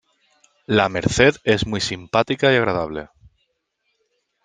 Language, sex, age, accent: Spanish, male, 30-39, España: Sur peninsular (Andalucia, Extremadura, Murcia)